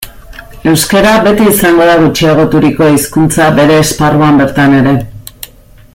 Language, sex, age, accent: Basque, female, 40-49, Erdialdekoa edo Nafarra (Gipuzkoa, Nafarroa)